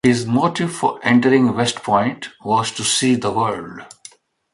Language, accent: English, India and South Asia (India, Pakistan, Sri Lanka)